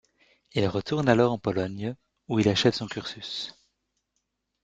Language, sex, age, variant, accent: French, male, 19-29, Français d'Europe, Français de Belgique